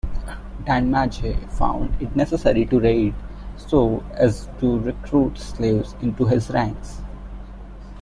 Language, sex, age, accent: English, male, 19-29, India and South Asia (India, Pakistan, Sri Lanka)